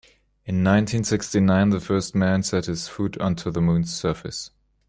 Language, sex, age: English, male, 19-29